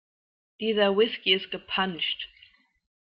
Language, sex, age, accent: German, female, 19-29, Deutschland Deutsch